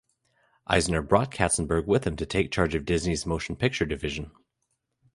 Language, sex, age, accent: English, male, 30-39, Canadian English